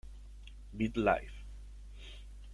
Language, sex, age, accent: Spanish, male, 19-29, España: Sur peninsular (Andalucia, Extremadura, Murcia)